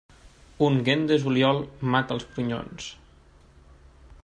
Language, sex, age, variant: Catalan, male, 19-29, Nord-Occidental